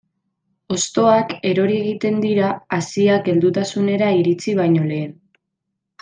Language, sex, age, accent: Basque, female, 19-29, Mendebalekoa (Araba, Bizkaia, Gipuzkoako mendebaleko herri batzuk)